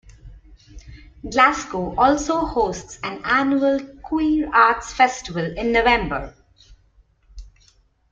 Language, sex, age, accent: English, female, 40-49, India and South Asia (India, Pakistan, Sri Lanka)